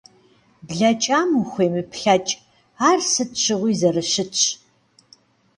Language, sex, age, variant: Kabardian, female, 50-59, Адыгэбзэ (Къэбэрдей, Кирил, псоми зэдай)